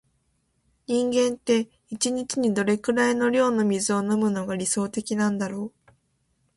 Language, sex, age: Japanese, female, 19-29